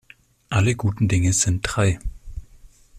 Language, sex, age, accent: German, male, 19-29, Deutschland Deutsch